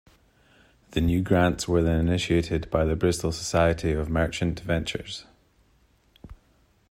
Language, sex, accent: English, male, Scottish English